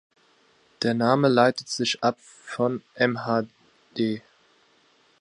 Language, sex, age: German, male, under 19